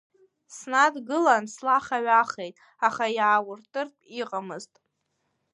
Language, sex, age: Abkhazian, female, under 19